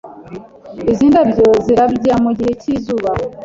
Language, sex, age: Kinyarwanda, male, 19-29